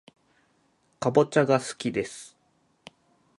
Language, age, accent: Japanese, 30-39, 標準